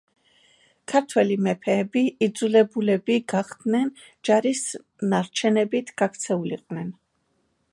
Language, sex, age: Georgian, female, 30-39